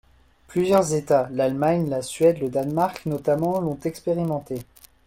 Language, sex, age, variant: French, male, 19-29, Français de métropole